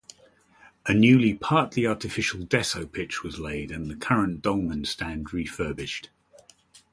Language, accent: English, England English